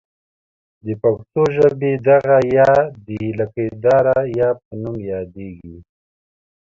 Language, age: Pashto, 40-49